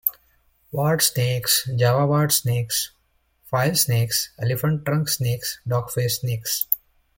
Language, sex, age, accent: English, male, 30-39, England English